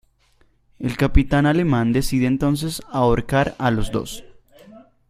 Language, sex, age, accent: Spanish, male, under 19, Andino-Pacífico: Colombia, Perú, Ecuador, oeste de Bolivia y Venezuela andina